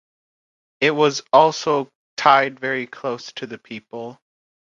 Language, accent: English, United States English